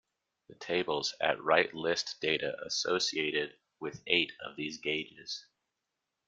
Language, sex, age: English, male, 30-39